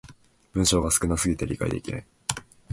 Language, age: Japanese, 19-29